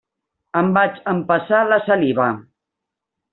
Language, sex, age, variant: Catalan, female, 50-59, Central